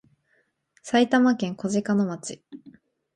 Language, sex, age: Japanese, female, 19-29